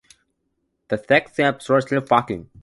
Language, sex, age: English, male, 19-29